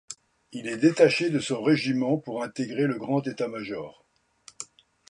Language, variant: French, Français de métropole